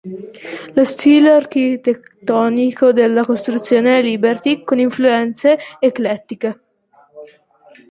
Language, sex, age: Italian, female, under 19